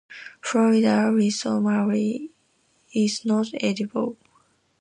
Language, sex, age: English, female, 19-29